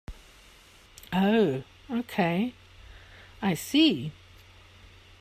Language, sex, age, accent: English, female, 50-59, Southern African (South Africa, Zimbabwe, Namibia)